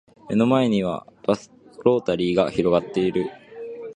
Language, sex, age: Japanese, male, 19-29